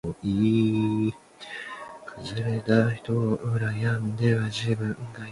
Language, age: Chinese, 19-29